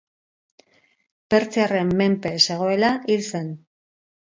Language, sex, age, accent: Basque, female, 50-59, Mendebalekoa (Araba, Bizkaia, Gipuzkoako mendebaleko herri batzuk)